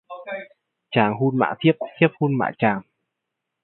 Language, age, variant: Vietnamese, 19-29, Hà Nội